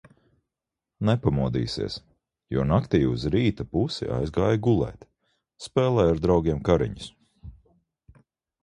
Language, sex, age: Latvian, male, 40-49